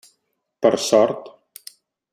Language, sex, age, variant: Catalan, male, 40-49, Central